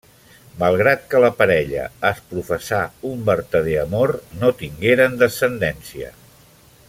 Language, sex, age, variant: Catalan, male, 60-69, Central